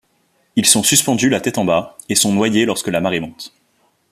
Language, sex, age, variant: French, male, 19-29, Français de métropole